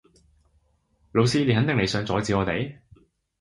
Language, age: Cantonese, 30-39